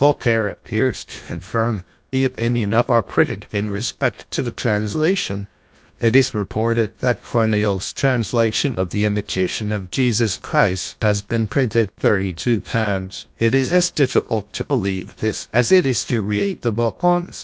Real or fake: fake